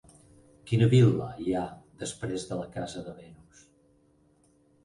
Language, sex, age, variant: Catalan, male, 60-69, Balear